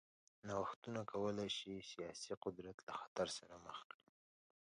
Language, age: Pashto, 19-29